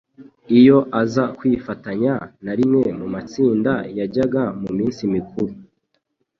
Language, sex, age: Kinyarwanda, male, 19-29